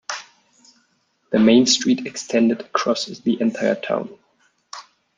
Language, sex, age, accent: English, male, 19-29, United States English